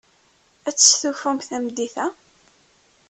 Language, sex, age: Kabyle, female, 30-39